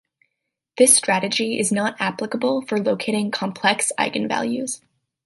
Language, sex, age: English, female, 19-29